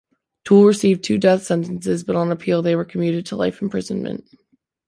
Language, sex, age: English, female, 19-29